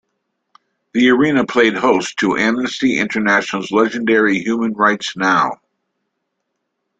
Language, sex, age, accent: English, male, 60-69, United States English